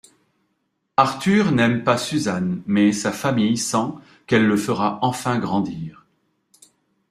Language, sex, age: French, male, 40-49